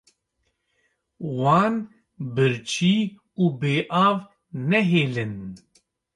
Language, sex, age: Kurdish, male, 30-39